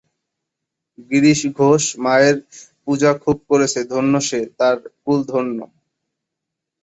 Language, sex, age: Bengali, male, 19-29